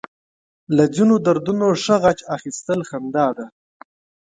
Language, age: Pashto, 19-29